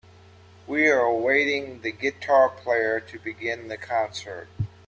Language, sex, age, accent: English, male, 50-59, United States English